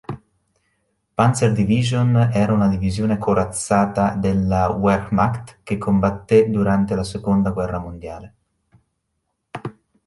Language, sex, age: Italian, male, 19-29